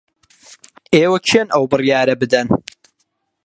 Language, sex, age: Central Kurdish, male, 19-29